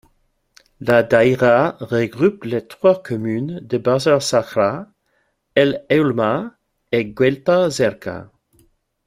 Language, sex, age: French, male, 50-59